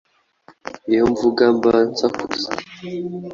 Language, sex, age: Kinyarwanda, male, 19-29